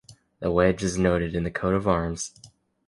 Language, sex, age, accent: English, male, 19-29, United States English